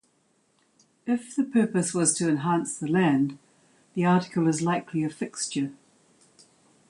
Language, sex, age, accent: English, female, 70-79, New Zealand English